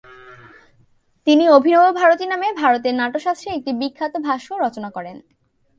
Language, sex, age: Bengali, female, 19-29